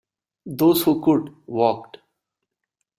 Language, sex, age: English, male, 19-29